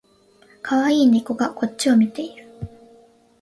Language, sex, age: Japanese, female, 19-29